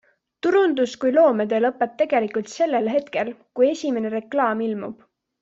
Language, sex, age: Estonian, female, 19-29